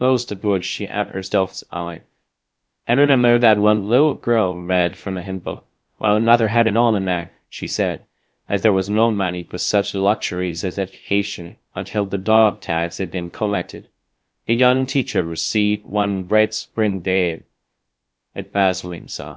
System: TTS, VITS